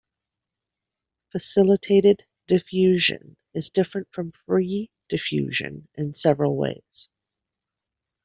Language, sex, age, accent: English, female, 50-59, United States English